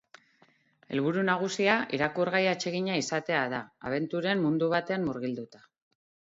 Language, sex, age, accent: Basque, female, 40-49, Mendebalekoa (Araba, Bizkaia, Gipuzkoako mendebaleko herri batzuk)